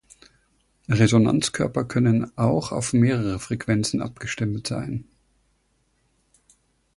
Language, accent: German, Deutschland Deutsch